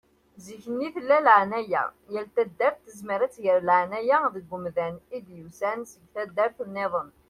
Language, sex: Kabyle, female